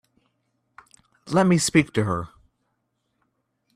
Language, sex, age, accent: English, male, under 19, United States English